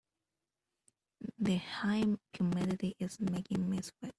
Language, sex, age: English, female, 19-29